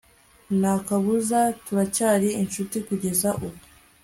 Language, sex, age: Kinyarwanda, female, 19-29